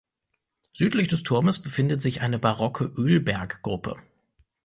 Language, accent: German, Deutschland Deutsch